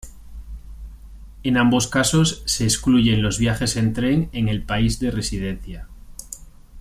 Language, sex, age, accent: Spanish, male, 30-39, España: Norte peninsular (Asturias, Castilla y León, Cantabria, País Vasco, Navarra, Aragón, La Rioja, Guadalajara, Cuenca)